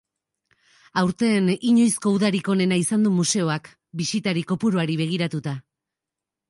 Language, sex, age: Basque, female, 30-39